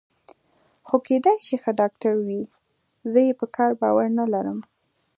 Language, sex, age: Pashto, female, 19-29